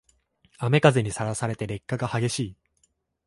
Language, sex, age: Japanese, male, 19-29